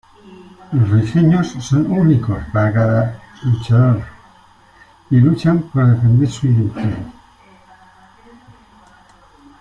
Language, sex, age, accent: Spanish, male, 60-69, España: Centro-Sur peninsular (Madrid, Toledo, Castilla-La Mancha)